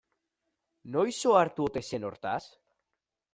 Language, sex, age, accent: Basque, male, 19-29, Mendebalekoa (Araba, Bizkaia, Gipuzkoako mendebaleko herri batzuk)